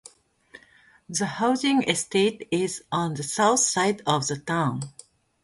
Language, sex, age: English, female, 50-59